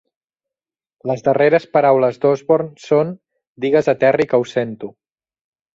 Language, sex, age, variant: Catalan, male, 30-39, Central